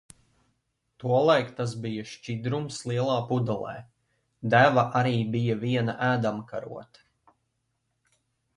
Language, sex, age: Latvian, male, 19-29